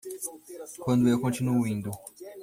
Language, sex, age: Portuguese, male, 19-29